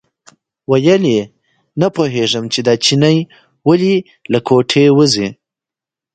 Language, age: Pashto, 19-29